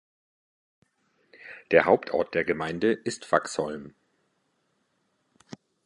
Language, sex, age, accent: German, male, 50-59, Deutschland Deutsch